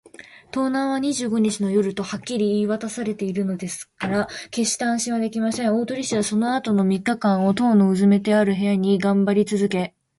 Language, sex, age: Japanese, female, 19-29